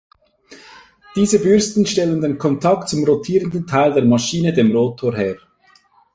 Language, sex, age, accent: German, male, 30-39, Schweizerdeutsch